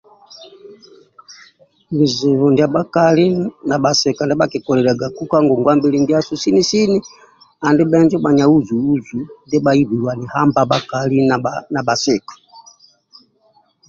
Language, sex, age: Amba (Uganda), male, 60-69